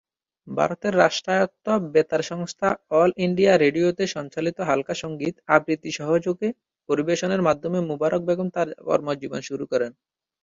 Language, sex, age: Bengali, male, 19-29